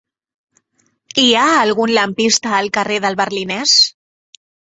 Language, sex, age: Catalan, female, 30-39